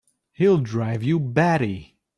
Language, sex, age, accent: English, male, 19-29, United States English